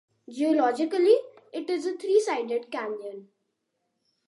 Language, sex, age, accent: English, male, under 19, India and South Asia (India, Pakistan, Sri Lanka)